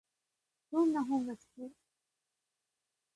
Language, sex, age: Japanese, female, 19-29